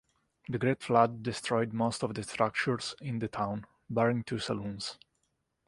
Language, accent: English, United States English